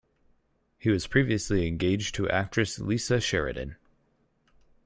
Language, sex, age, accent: English, male, 19-29, United States English